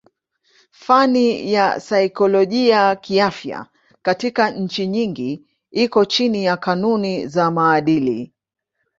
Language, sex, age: Swahili, female, 50-59